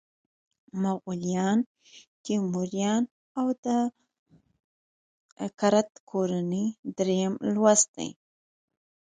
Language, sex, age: Pashto, female, 30-39